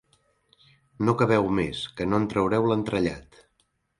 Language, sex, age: Catalan, male, 60-69